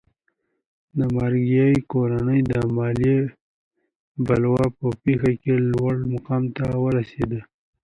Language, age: Pashto, 19-29